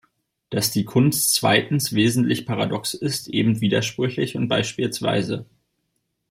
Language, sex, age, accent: German, male, 30-39, Deutschland Deutsch